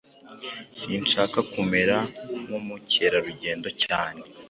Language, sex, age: Kinyarwanda, male, under 19